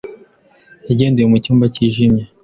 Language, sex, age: Kinyarwanda, male, 19-29